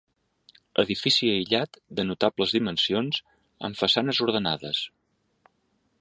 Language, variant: Catalan, Central